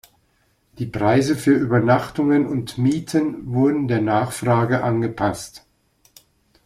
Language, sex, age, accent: German, male, 50-59, Deutschland Deutsch